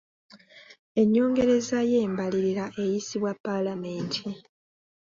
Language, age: Ganda, 30-39